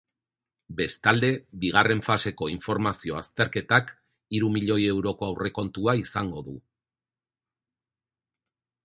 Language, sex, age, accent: Basque, male, 40-49, Erdialdekoa edo Nafarra (Gipuzkoa, Nafarroa)